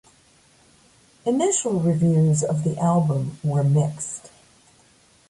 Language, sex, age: English, female, 60-69